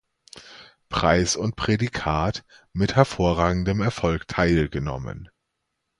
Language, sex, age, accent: German, male, 30-39, Deutschland Deutsch